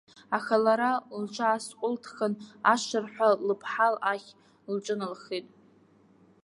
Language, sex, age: Abkhazian, female, 19-29